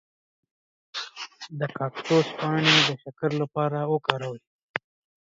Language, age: Pashto, 19-29